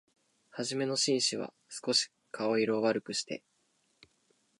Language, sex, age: Japanese, male, 19-29